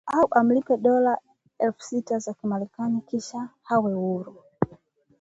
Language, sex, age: Swahili, female, 19-29